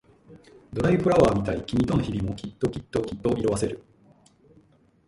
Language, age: Japanese, 50-59